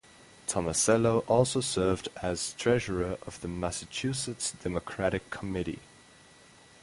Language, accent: English, United States English; England English